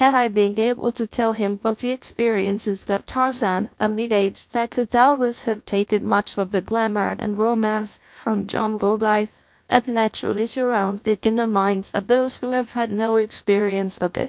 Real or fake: fake